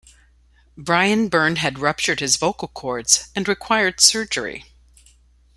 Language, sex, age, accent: English, female, 50-59, United States English